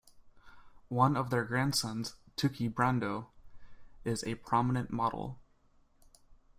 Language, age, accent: English, 19-29, United States English